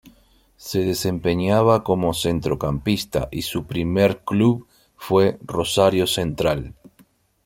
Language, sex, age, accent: Spanish, male, 40-49, Rioplatense: Argentina, Uruguay, este de Bolivia, Paraguay